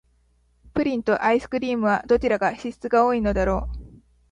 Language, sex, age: Japanese, female, 19-29